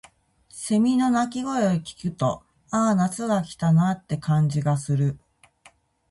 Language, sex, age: Japanese, female, 40-49